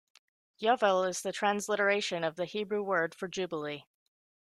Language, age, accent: English, 30-39, United States English